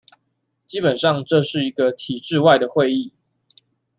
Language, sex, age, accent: Chinese, male, 19-29, 出生地：新北市